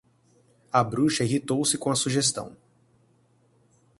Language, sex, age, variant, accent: Portuguese, male, 19-29, Portuguese (Brasil), Paulista